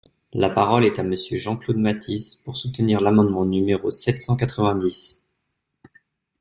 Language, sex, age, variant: French, male, 19-29, Français de métropole